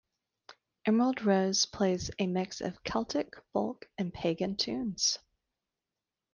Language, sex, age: English, female, 40-49